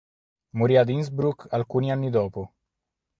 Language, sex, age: Italian, male, 30-39